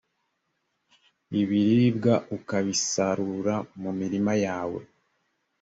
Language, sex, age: Kinyarwanda, male, 19-29